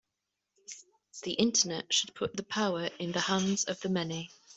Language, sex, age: English, female, 30-39